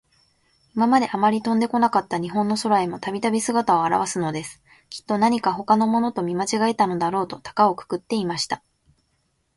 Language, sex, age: Japanese, female, 19-29